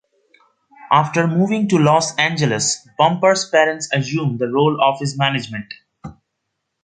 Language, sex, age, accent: English, male, under 19, India and South Asia (India, Pakistan, Sri Lanka)